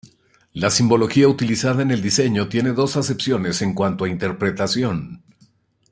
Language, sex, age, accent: Spanish, male, 40-49, México